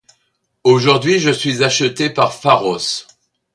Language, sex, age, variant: French, male, 60-69, Français de métropole